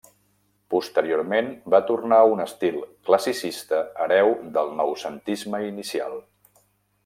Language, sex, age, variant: Catalan, male, 50-59, Central